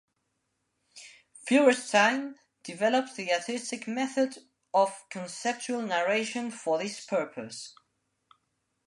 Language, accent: English, England English